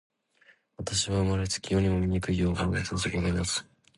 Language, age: Japanese, 19-29